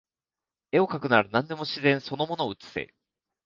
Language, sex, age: Japanese, male, 19-29